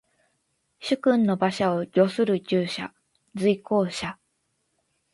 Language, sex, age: Japanese, female, 19-29